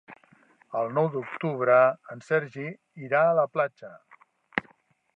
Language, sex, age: Catalan, male, 60-69